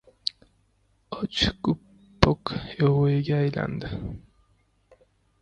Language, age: Uzbek, 19-29